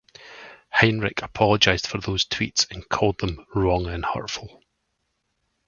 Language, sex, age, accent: English, male, 50-59, Scottish English